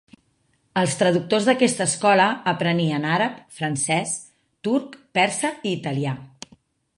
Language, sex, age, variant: Catalan, female, 40-49, Septentrional